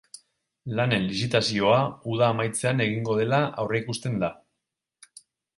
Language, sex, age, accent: Basque, male, 40-49, Mendebalekoa (Araba, Bizkaia, Gipuzkoako mendebaleko herri batzuk)